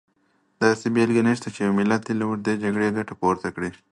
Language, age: Pashto, 19-29